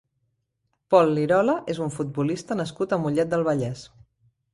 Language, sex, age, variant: Catalan, female, 40-49, Central